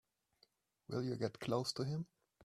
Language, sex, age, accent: English, male, 19-29, England English